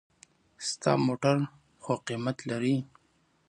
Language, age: Pashto, 19-29